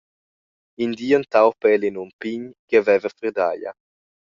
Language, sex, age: Romansh, male, under 19